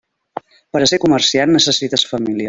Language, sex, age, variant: Catalan, female, 40-49, Septentrional